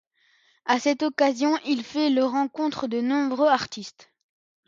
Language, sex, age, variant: French, male, 40-49, Français de métropole